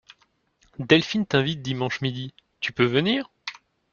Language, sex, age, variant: French, male, 19-29, Français de métropole